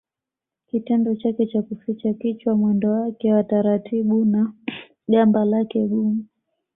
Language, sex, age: Swahili, female, 19-29